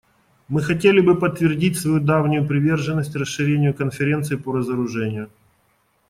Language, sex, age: Russian, male, 40-49